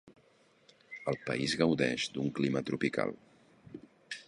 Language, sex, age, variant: Catalan, male, 60-69, Central